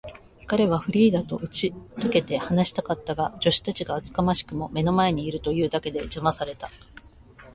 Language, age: Japanese, 40-49